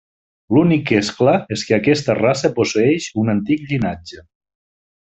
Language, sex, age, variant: Catalan, male, 40-49, Nord-Occidental